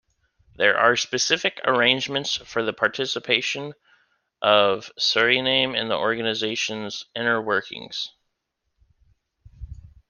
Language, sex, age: English, male, 19-29